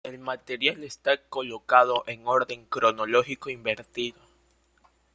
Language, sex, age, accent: Spanish, male, 19-29, América central